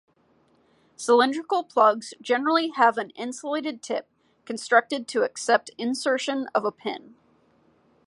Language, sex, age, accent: English, female, 19-29, United States English